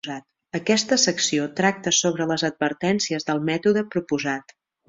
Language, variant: Catalan, Central